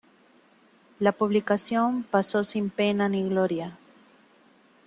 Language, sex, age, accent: Spanish, female, 40-49, América central